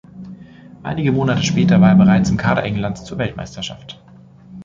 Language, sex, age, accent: German, male, 19-29, Deutschland Deutsch